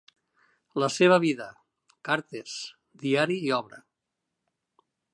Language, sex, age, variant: Catalan, male, 60-69, Nord-Occidental